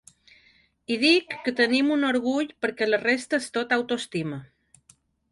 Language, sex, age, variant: Catalan, female, 40-49, Balear